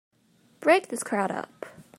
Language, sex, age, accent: English, female, 19-29, United States English